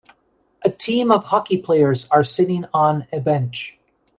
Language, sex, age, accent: English, male, 50-59, United States English